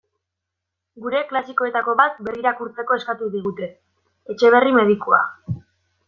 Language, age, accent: Basque, 19-29, Mendebalekoa (Araba, Bizkaia, Gipuzkoako mendebaleko herri batzuk)